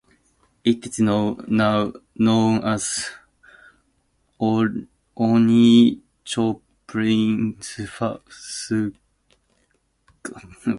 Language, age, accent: English, 19-29, United States English